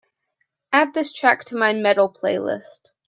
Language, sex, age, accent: English, female, 19-29, United States English